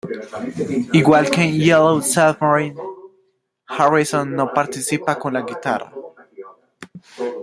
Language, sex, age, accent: Spanish, male, 19-29, Andino-Pacífico: Colombia, Perú, Ecuador, oeste de Bolivia y Venezuela andina